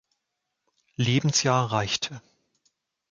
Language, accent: German, Deutschland Deutsch